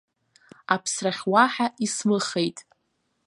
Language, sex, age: Abkhazian, female, 19-29